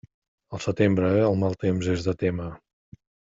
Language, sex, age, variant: Catalan, male, 50-59, Central